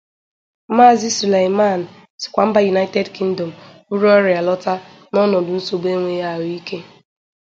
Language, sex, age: Igbo, female, under 19